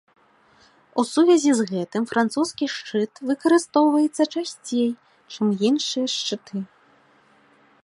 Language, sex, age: Belarusian, female, 19-29